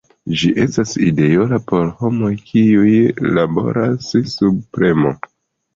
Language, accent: Esperanto, Internacia